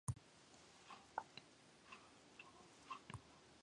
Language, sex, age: English, female, under 19